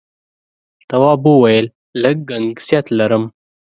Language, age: Pashto, 19-29